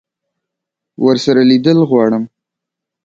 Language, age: Pashto, 19-29